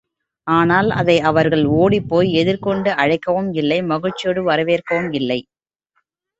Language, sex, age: Tamil, female, 30-39